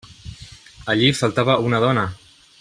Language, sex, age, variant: Catalan, male, 30-39, Central